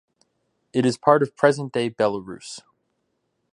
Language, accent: English, United States English